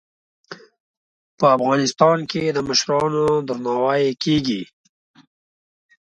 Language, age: Pashto, 30-39